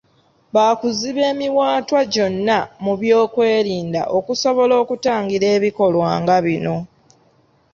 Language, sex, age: Ganda, female, 30-39